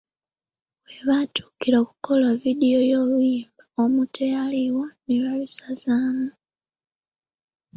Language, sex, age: Ganda, female, under 19